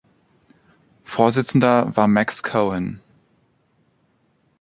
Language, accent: German, Deutschland Deutsch